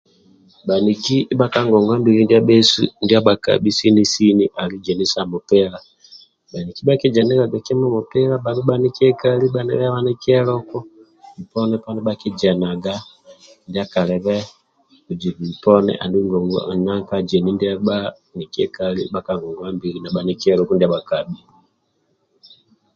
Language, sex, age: Amba (Uganda), male, 30-39